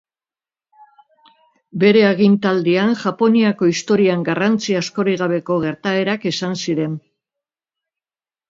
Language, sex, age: Basque, female, 70-79